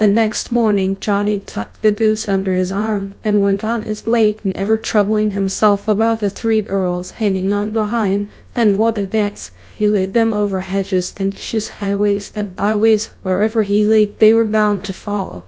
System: TTS, GlowTTS